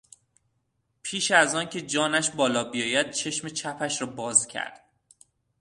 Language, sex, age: Persian, male, 19-29